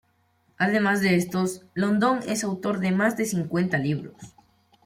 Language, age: Spanish, under 19